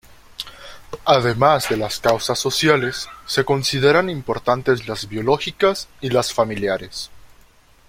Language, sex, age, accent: Spanish, male, 19-29, México